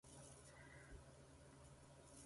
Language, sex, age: Japanese, male, 19-29